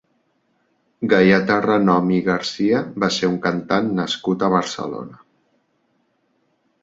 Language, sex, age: Catalan, male, 40-49